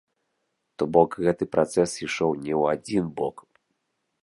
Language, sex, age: Belarusian, male, 30-39